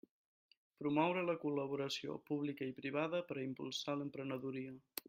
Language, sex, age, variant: Catalan, male, 19-29, Central